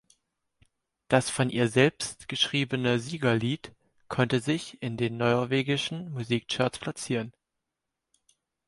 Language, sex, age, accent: German, male, 19-29, Deutschland Deutsch